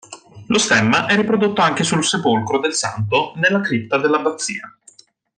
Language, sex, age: Italian, male, 19-29